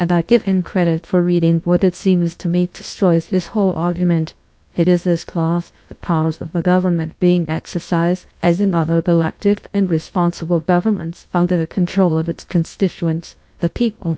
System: TTS, GlowTTS